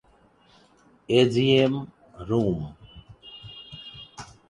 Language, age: English, 40-49